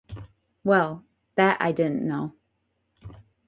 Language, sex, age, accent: English, female, 19-29, United States English